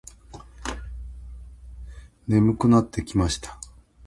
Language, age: Japanese, 60-69